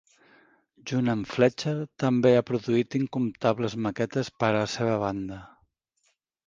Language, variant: Catalan, Central